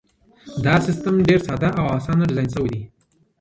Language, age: Pashto, under 19